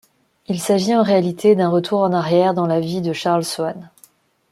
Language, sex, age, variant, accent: French, female, 30-39, Français d'Afrique subsaharienne et des îles africaines, Français de Madagascar